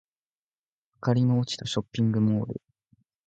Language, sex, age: Japanese, male, 19-29